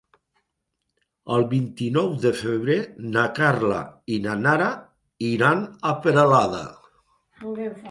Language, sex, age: Catalan, male, 60-69